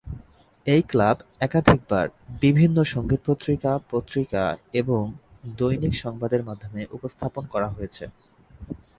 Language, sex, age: Bengali, male, 19-29